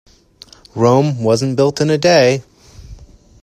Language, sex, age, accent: English, male, 19-29, United States English